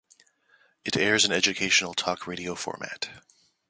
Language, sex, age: English, male, 40-49